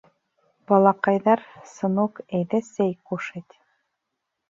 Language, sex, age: Bashkir, female, 40-49